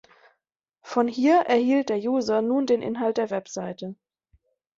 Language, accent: German, Deutschland Deutsch